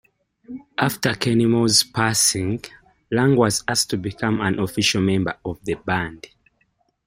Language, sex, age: English, male, 19-29